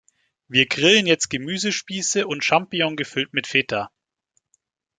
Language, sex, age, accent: German, male, 19-29, Deutschland Deutsch